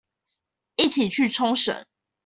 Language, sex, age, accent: Chinese, female, 19-29, 出生地：臺北市